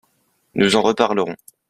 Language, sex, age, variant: French, male, under 19, Français de métropole